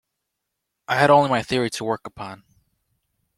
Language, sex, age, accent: English, male, 19-29, United States English